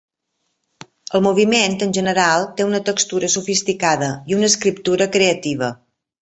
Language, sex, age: Catalan, female, 50-59